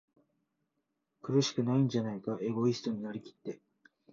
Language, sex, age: Japanese, male, 19-29